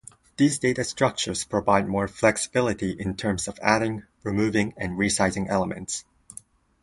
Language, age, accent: English, 19-29, United States English